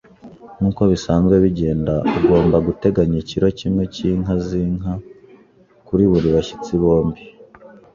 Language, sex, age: Kinyarwanda, female, 40-49